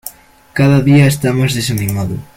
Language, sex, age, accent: Spanish, male, under 19, España: Centro-Sur peninsular (Madrid, Toledo, Castilla-La Mancha)